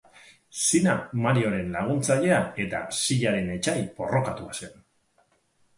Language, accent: Basque, Mendebalekoa (Araba, Bizkaia, Gipuzkoako mendebaleko herri batzuk)